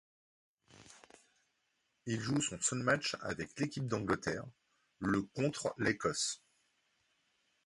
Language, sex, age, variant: French, male, 40-49, Français de métropole